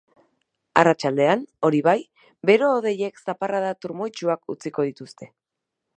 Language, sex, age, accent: Basque, female, 30-39, Erdialdekoa edo Nafarra (Gipuzkoa, Nafarroa)